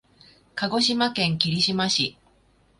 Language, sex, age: Japanese, female, 40-49